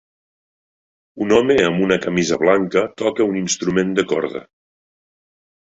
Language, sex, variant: Catalan, male, Nord-Occidental